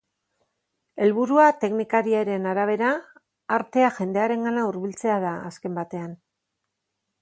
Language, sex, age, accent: Basque, female, 50-59, Mendebalekoa (Araba, Bizkaia, Gipuzkoako mendebaleko herri batzuk)